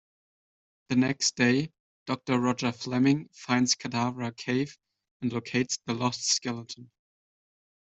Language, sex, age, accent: English, male, 19-29, United States English